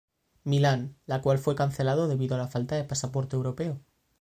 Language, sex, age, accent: Spanish, male, 19-29, España: Centro-Sur peninsular (Madrid, Toledo, Castilla-La Mancha)